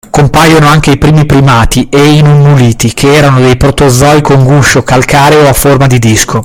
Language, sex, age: Italian, male, 30-39